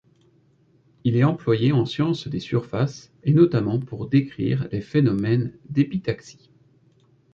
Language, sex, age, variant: French, male, 30-39, Français de métropole